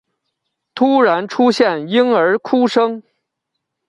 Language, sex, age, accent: Chinese, male, 30-39, 出生地：北京市